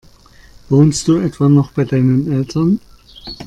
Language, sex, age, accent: German, male, 50-59, Deutschland Deutsch